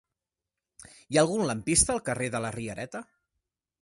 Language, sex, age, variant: Catalan, male, 30-39, Central